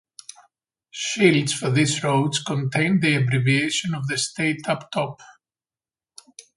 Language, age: English, 40-49